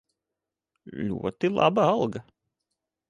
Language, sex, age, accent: Latvian, male, 30-39, bez akcenta